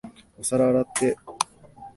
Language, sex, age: Japanese, male, 19-29